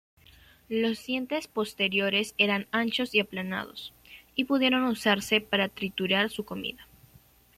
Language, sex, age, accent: Spanish, female, 19-29, España: Centro-Sur peninsular (Madrid, Toledo, Castilla-La Mancha)